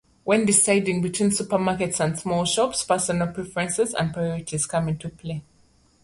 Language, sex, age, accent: English, female, 30-39, Southern African (South Africa, Zimbabwe, Namibia)